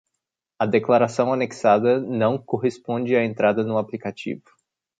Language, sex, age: Portuguese, male, 19-29